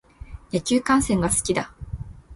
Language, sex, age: Japanese, female, 19-29